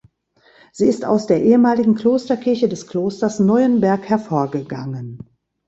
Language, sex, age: German, female, 60-69